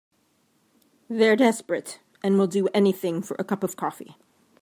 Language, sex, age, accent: English, female, 30-39, United States English